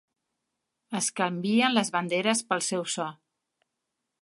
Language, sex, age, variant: Catalan, female, 50-59, Central